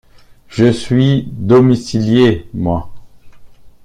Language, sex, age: French, male, 40-49